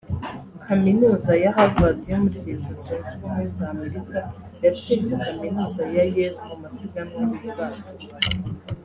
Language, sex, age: Kinyarwanda, female, under 19